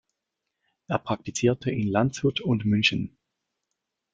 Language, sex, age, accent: German, male, 30-39, Schweizerdeutsch